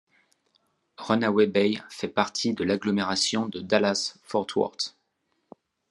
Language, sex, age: French, male, 30-39